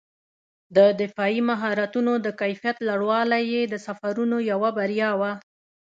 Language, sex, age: Pashto, female, 30-39